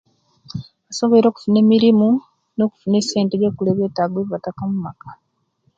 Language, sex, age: Kenyi, female, 19-29